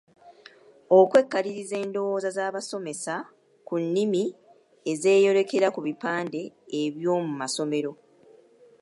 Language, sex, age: Ganda, female, 30-39